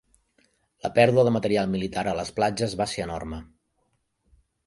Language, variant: Catalan, Central